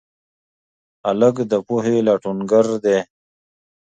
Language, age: Pashto, 30-39